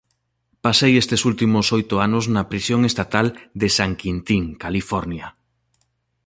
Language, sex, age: Galician, male, 40-49